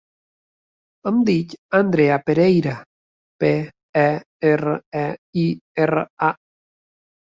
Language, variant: Catalan, Balear